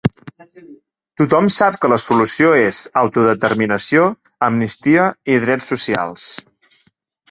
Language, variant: Catalan, Central